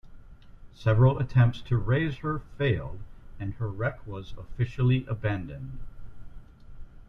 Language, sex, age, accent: English, male, 50-59, United States English